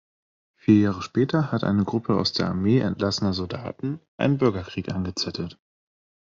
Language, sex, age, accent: German, male, 19-29, Deutschland Deutsch